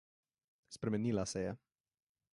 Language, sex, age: Slovenian, male, 19-29